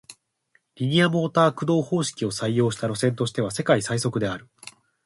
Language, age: Japanese, 19-29